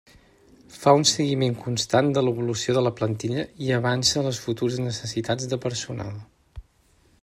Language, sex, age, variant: Catalan, male, 40-49, Central